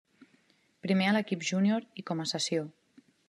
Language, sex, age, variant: Catalan, female, 30-39, Central